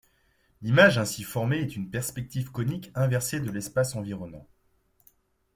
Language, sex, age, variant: French, male, 19-29, Français de métropole